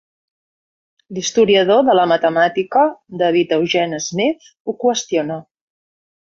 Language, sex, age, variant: Catalan, female, 50-59, Central